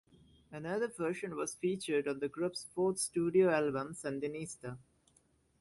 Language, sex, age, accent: English, male, 19-29, England English